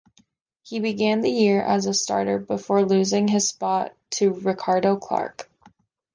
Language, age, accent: English, 19-29, United States English